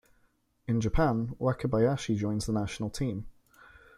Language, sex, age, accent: English, male, 19-29, England English